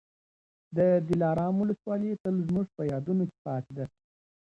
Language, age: Pashto, 19-29